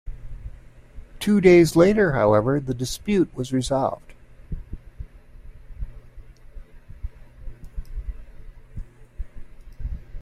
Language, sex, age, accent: English, male, 60-69, United States English